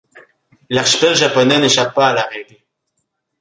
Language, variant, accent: French, Français d'Amérique du Nord, Français du Canada